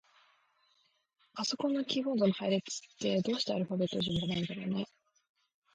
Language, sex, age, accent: Japanese, female, 19-29, 標準語